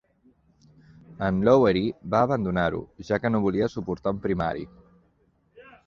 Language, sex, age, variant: Catalan, male, 30-39, Central